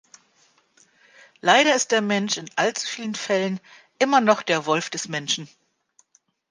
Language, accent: German, Deutschland Deutsch